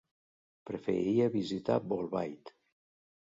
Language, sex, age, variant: Catalan, male, 50-59, Central